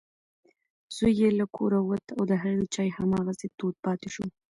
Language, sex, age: Pashto, female, 19-29